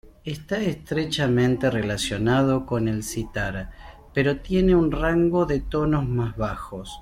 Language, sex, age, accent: Spanish, male, 40-49, Rioplatense: Argentina, Uruguay, este de Bolivia, Paraguay